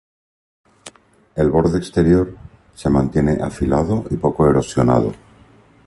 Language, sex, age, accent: Spanish, male, 60-69, España: Centro-Sur peninsular (Madrid, Toledo, Castilla-La Mancha)